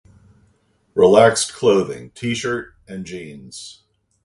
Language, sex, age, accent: English, male, 60-69, United States English